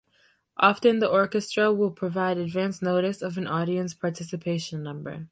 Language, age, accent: English, under 19, United States English